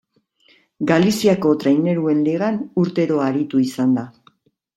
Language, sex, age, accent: Basque, female, 50-59, Erdialdekoa edo Nafarra (Gipuzkoa, Nafarroa)